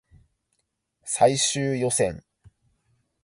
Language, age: Japanese, 30-39